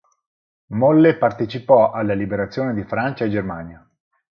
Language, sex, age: Italian, male, 40-49